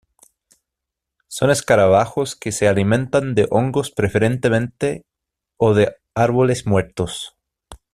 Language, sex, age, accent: Spanish, male, 30-39, Chileno: Chile, Cuyo